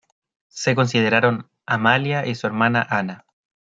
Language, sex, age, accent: Spanish, male, 19-29, Chileno: Chile, Cuyo